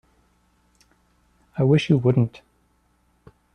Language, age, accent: English, 19-29, United States English